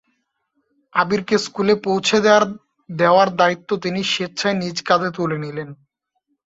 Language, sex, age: Bengali, male, 19-29